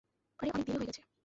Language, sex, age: Bengali, female, 19-29